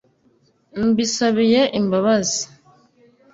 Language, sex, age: Kinyarwanda, female, 19-29